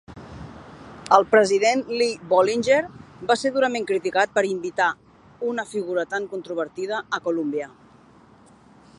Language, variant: Catalan, Central